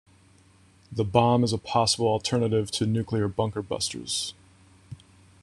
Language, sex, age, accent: English, male, 30-39, United States English